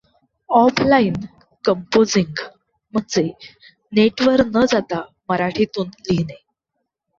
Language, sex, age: Marathi, female, 19-29